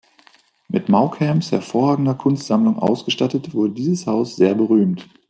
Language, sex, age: German, male, 19-29